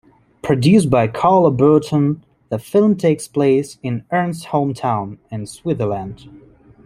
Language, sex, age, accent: English, male, 19-29, England English